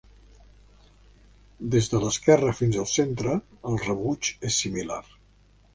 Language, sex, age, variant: Catalan, male, 70-79, Central